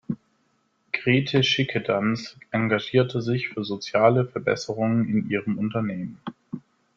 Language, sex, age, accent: German, male, 30-39, Deutschland Deutsch